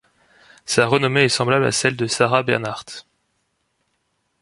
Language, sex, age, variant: French, male, 19-29, Français de métropole